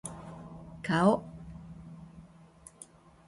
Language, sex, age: Japanese, female, 70-79